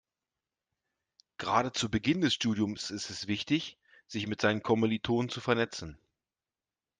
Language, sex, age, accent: German, male, 40-49, Deutschland Deutsch